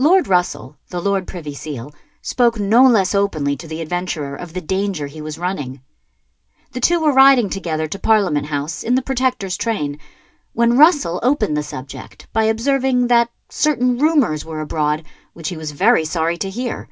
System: none